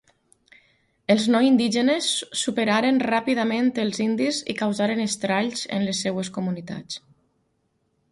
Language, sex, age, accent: Catalan, female, 40-49, valencià